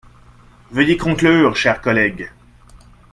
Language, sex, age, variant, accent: French, male, 40-49, Français d'Amérique du Nord, Français du Canada